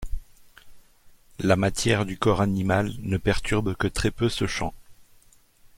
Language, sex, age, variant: French, male, 40-49, Français de métropole